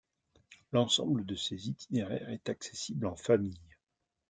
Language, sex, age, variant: French, male, 50-59, Français de métropole